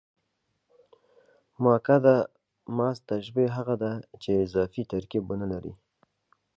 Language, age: Pashto, 19-29